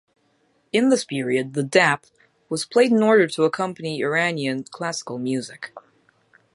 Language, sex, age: English, male, under 19